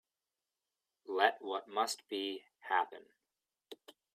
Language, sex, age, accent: English, male, 30-39, United States English